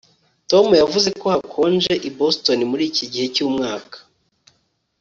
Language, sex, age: Kinyarwanda, male, 30-39